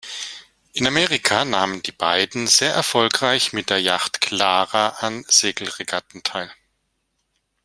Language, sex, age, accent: German, male, 50-59, Deutschland Deutsch